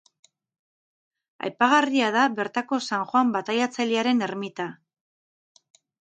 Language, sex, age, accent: Basque, female, 50-59, Mendebalekoa (Araba, Bizkaia, Gipuzkoako mendebaleko herri batzuk)